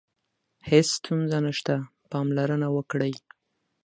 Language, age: Pashto, 19-29